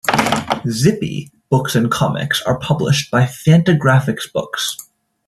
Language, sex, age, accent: English, male, under 19, United States English